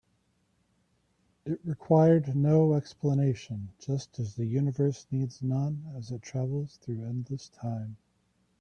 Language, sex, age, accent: English, male, 40-49, United States English